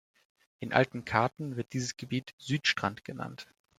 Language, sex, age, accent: German, male, 19-29, Deutschland Deutsch